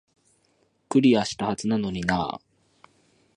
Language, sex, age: Japanese, male, 30-39